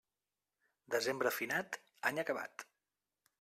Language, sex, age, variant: Catalan, male, 40-49, Central